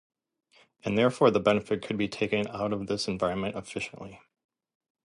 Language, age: English, 40-49